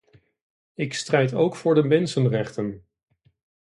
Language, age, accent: Dutch, 40-49, Nederlands Nederlands